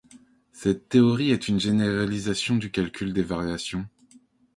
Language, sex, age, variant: French, male, 19-29, Français de métropole